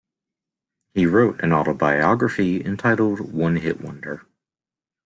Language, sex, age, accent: English, male, 19-29, United States English